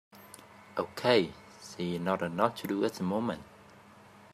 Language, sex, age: English, male, 19-29